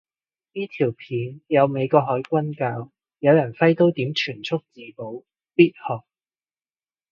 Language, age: Cantonese, 40-49